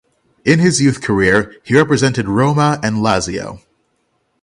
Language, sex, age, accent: English, male, 30-39, United States English; England English